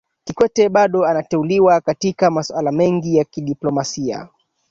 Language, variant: Swahili, Kiswahili cha Bara ya Tanzania